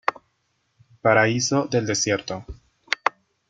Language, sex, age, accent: Spanish, male, 19-29, Andino-Pacífico: Colombia, Perú, Ecuador, oeste de Bolivia y Venezuela andina